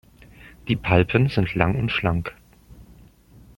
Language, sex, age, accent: German, male, 30-39, Deutschland Deutsch